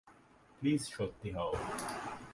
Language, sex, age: Bengali, male, 19-29